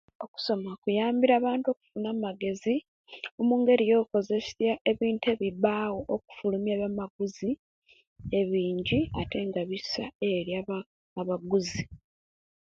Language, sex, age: Kenyi, female, 19-29